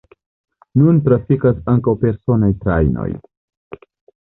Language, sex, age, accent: Esperanto, male, 19-29, Internacia